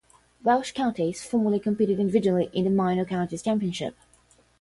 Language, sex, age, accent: English, female, 19-29, United States English; England English